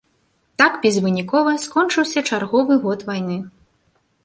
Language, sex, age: Belarusian, female, 19-29